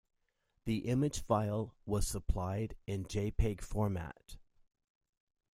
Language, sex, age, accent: English, male, 40-49, United States English